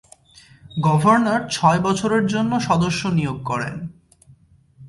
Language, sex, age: Bengali, male, 19-29